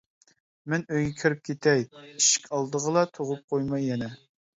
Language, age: Uyghur, 30-39